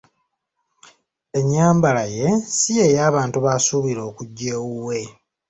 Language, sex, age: Ganda, male, 19-29